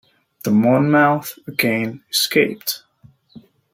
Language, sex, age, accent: English, male, 30-39, United States English